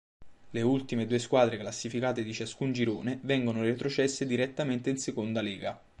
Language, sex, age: Italian, male, 19-29